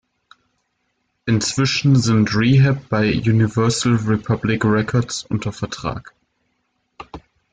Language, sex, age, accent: German, male, 30-39, Deutschland Deutsch